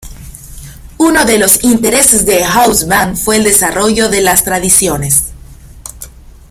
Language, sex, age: Spanish, female, 19-29